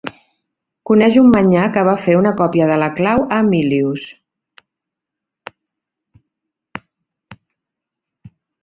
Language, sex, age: Catalan, female, 60-69